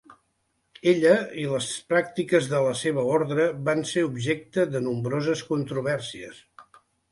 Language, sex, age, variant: Catalan, male, 60-69, Central